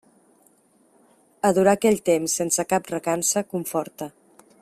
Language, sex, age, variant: Catalan, female, 40-49, Central